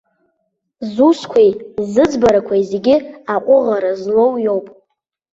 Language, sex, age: Abkhazian, female, under 19